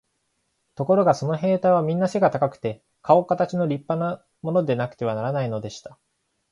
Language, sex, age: Japanese, male, 19-29